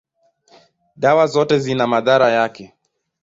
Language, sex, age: Swahili, male, 19-29